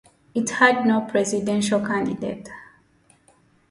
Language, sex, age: English, female, 19-29